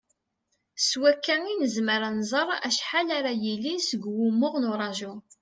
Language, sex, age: Kabyle, female, 40-49